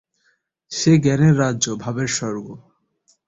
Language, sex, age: Bengali, male, 19-29